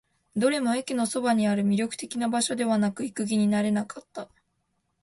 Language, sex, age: Japanese, female, 19-29